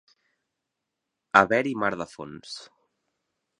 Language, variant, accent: Catalan, Central, Empordanès; Oriental